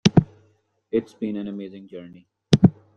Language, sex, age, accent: English, male, 30-39, India and South Asia (India, Pakistan, Sri Lanka)